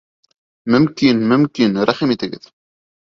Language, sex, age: Bashkir, male, 19-29